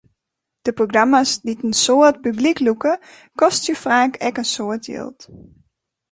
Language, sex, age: Western Frisian, female, 30-39